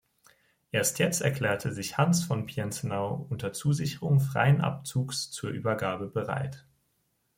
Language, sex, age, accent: German, male, 19-29, Deutschland Deutsch